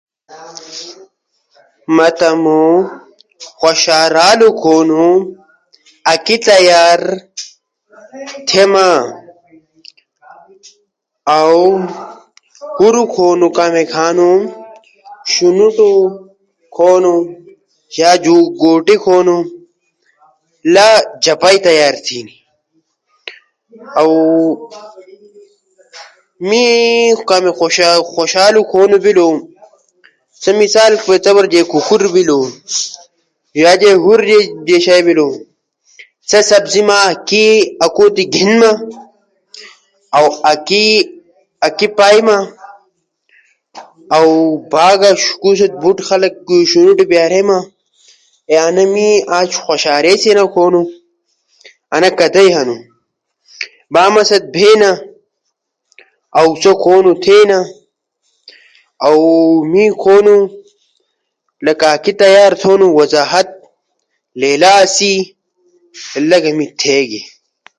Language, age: Ushojo, under 19